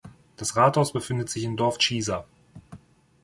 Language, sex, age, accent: German, male, 30-39, Deutschland Deutsch